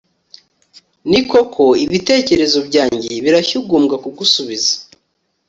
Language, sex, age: Kinyarwanda, male, 30-39